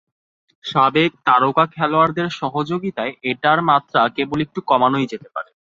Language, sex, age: Bengali, male, 19-29